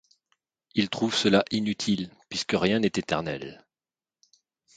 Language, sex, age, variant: French, male, 40-49, Français de métropole